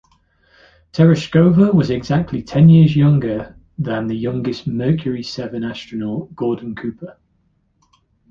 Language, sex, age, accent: English, male, 19-29, England English